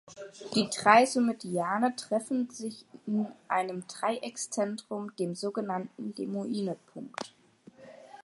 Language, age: German, 19-29